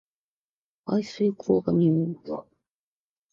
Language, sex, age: Japanese, female, 50-59